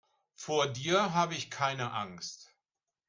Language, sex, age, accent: German, male, 60-69, Deutschland Deutsch